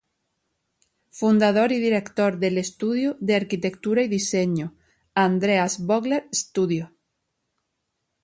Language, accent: Spanish, España: Sur peninsular (Andalucia, Extremadura, Murcia)